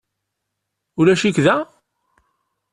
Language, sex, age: Kabyle, male, 30-39